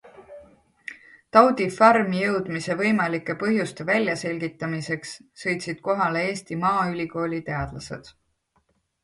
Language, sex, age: Estonian, female, 30-39